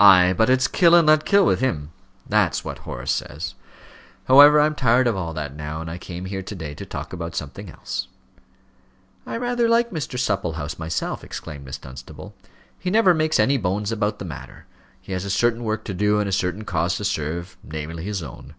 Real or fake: real